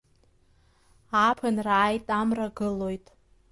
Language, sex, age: Abkhazian, female, under 19